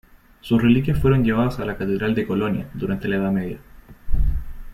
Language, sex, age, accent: Spanish, male, 19-29, Chileno: Chile, Cuyo